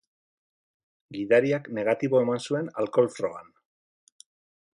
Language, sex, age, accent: Basque, male, 40-49, Mendebalekoa (Araba, Bizkaia, Gipuzkoako mendebaleko herri batzuk)